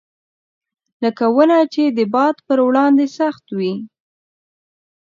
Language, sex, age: Pashto, female, under 19